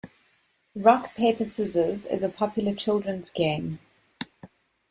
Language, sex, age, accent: English, female, 30-39, Southern African (South Africa, Zimbabwe, Namibia)